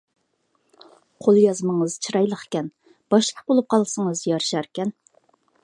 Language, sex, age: Uyghur, female, 40-49